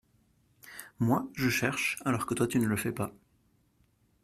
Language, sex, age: French, male, 19-29